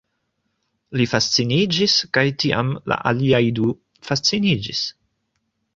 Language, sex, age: Esperanto, male, 19-29